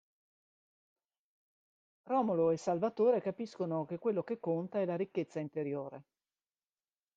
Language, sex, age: Italian, female, 50-59